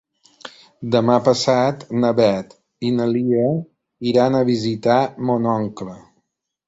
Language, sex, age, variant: Catalan, male, 50-59, Balear